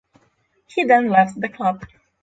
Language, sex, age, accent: English, female, 19-29, Slavic; polish